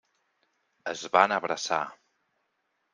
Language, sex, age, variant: Catalan, male, 40-49, Central